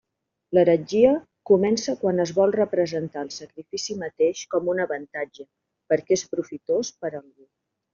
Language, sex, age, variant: Catalan, female, 50-59, Central